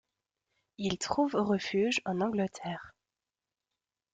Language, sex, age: French, female, 19-29